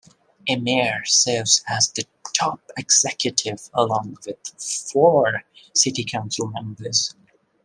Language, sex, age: English, male, 19-29